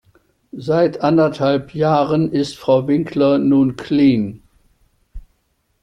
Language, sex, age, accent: German, male, 70-79, Deutschland Deutsch